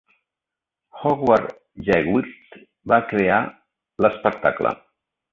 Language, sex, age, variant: Catalan, male, 60-69, Central